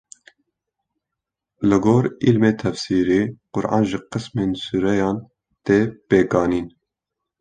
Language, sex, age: Kurdish, male, 19-29